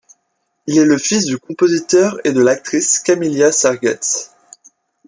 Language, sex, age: French, male, under 19